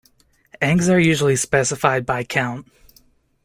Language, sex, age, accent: English, male, 19-29, United States English